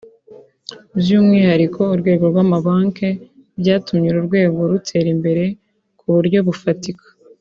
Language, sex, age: Kinyarwanda, female, 19-29